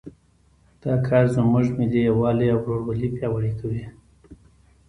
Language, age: Pashto, 40-49